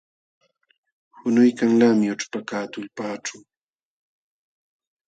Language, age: Jauja Wanca Quechua, 40-49